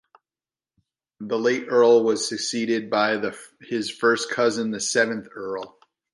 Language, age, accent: English, 50-59, United States English